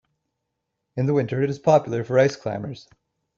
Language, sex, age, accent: English, male, 19-29, United States English